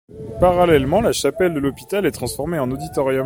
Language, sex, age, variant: French, male, 19-29, Français de métropole